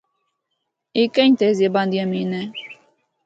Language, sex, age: Northern Hindko, female, 19-29